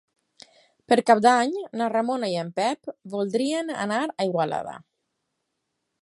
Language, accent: Catalan, valencià